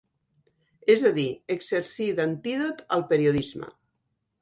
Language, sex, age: Catalan, female, 60-69